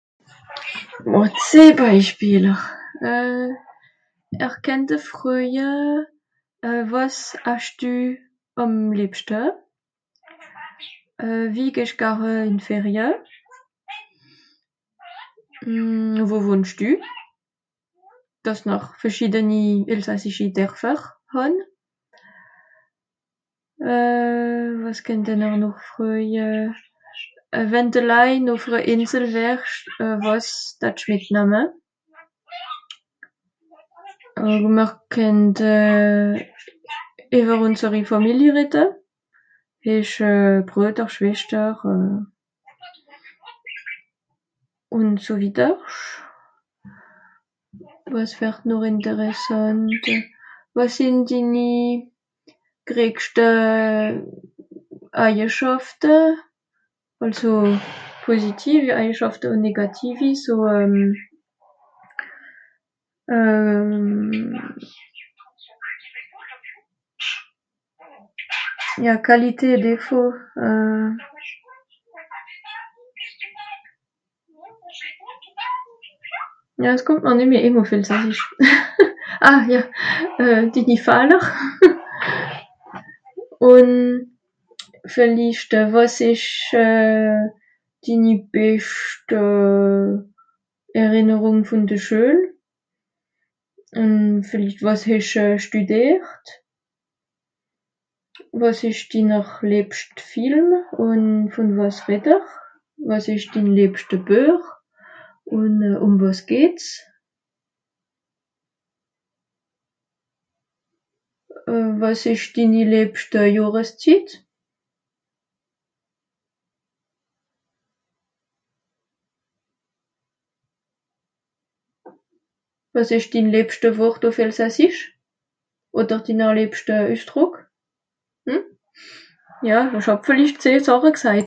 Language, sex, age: Swiss German, female, 30-39